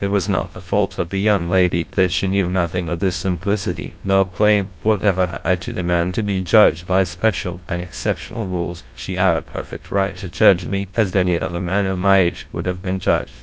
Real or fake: fake